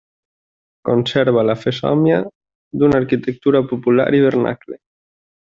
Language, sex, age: Catalan, male, 19-29